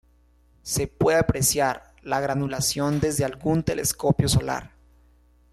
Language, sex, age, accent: Spanish, male, 19-29, Caribe: Cuba, Venezuela, Puerto Rico, República Dominicana, Panamá, Colombia caribeña, México caribeño, Costa del golfo de México